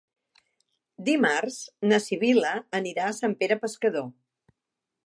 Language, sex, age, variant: Catalan, female, 60-69, Central